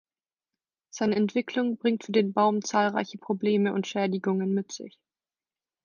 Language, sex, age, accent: German, female, 19-29, Deutschland Deutsch